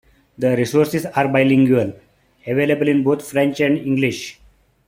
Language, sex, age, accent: English, male, 30-39, India and South Asia (India, Pakistan, Sri Lanka)